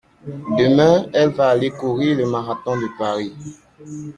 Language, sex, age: French, female, 30-39